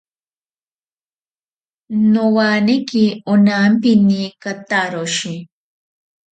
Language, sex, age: Ashéninka Perené, female, 40-49